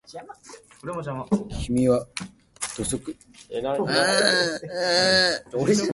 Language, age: Japanese, under 19